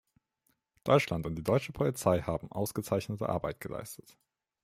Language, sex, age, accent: German, male, 19-29, Deutschland Deutsch